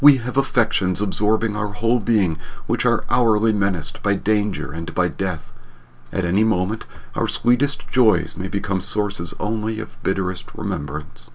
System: none